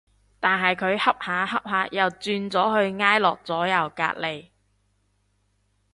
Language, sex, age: Cantonese, female, 19-29